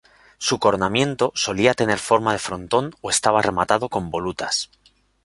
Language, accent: Spanish, España: Centro-Sur peninsular (Madrid, Toledo, Castilla-La Mancha)